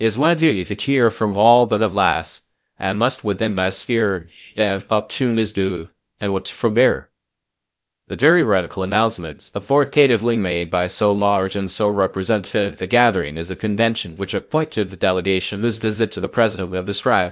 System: TTS, VITS